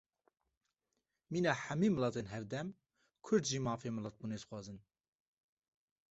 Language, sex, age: Kurdish, male, 19-29